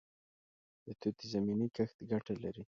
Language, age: Pashto, 19-29